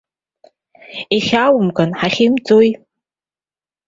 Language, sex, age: Abkhazian, female, 30-39